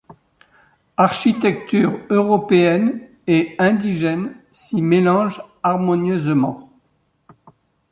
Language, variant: French, Français de métropole